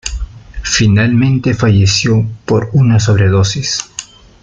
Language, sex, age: Spanish, male, 30-39